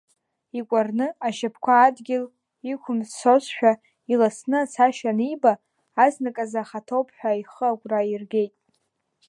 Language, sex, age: Abkhazian, female, 19-29